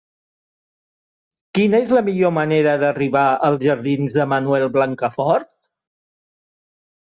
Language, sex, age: Catalan, male, 60-69